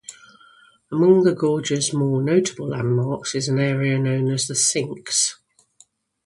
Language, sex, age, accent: English, female, 50-59, England English